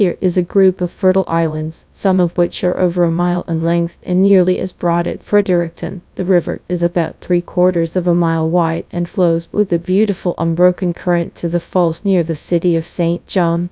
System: TTS, GradTTS